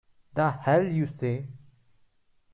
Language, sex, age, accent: English, male, 19-29, India and South Asia (India, Pakistan, Sri Lanka)